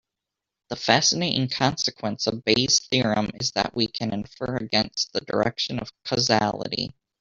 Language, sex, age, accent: English, male, 19-29, United States English